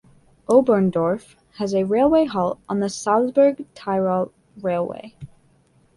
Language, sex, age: English, female, 19-29